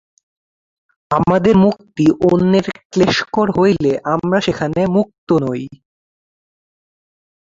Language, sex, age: Bengali, male, 19-29